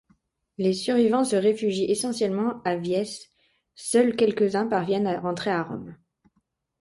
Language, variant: French, Français de métropole